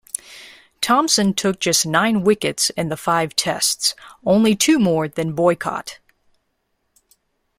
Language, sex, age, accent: English, female, 30-39, United States English